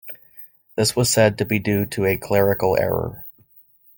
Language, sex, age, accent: English, male, 30-39, United States English